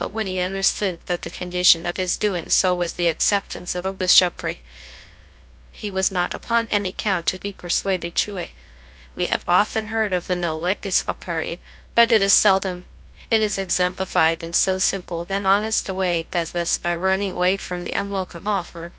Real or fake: fake